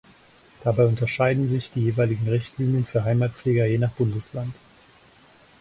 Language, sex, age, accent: German, male, 40-49, Deutschland Deutsch